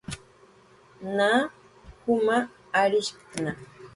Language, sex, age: Jaqaru, female, 40-49